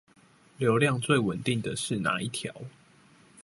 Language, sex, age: Chinese, male, 19-29